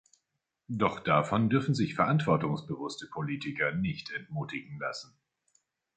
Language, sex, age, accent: German, male, 50-59, Deutschland Deutsch